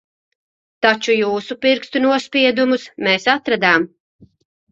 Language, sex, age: Latvian, female, 40-49